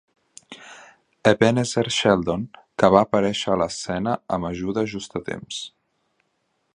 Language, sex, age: Catalan, male, 30-39